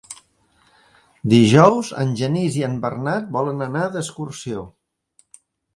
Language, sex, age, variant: Catalan, male, 50-59, Central